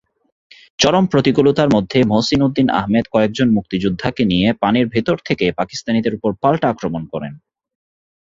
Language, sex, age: Bengali, male, 19-29